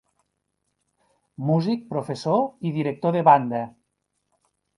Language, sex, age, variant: Catalan, male, 50-59, Nord-Occidental